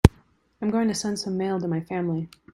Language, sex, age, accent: English, female, 30-39, United States English